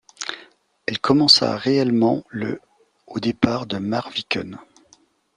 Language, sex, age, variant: French, male, 50-59, Français de métropole